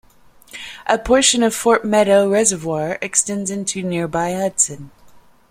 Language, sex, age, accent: English, female, 40-49, United States English